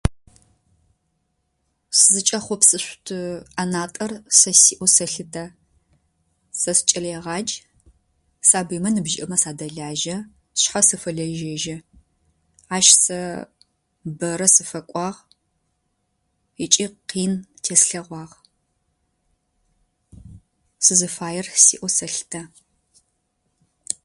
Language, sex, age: Adyghe, female, 30-39